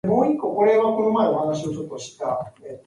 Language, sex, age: English, female, 19-29